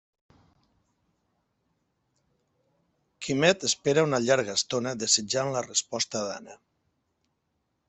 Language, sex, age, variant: Catalan, male, 50-59, Central